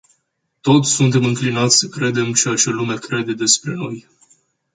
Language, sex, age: Romanian, male, 19-29